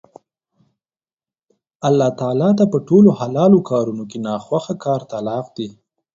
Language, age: Pashto, 19-29